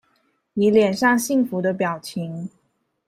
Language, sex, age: Chinese, female, 30-39